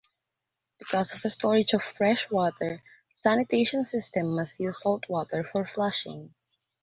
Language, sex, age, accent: English, female, 30-39, Filipino